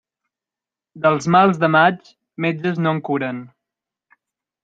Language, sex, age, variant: Catalan, male, 19-29, Central